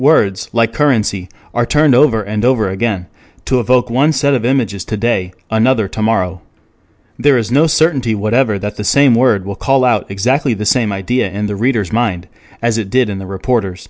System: none